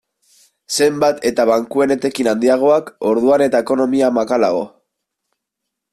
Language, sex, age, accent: Basque, male, 19-29, Mendebalekoa (Araba, Bizkaia, Gipuzkoako mendebaleko herri batzuk)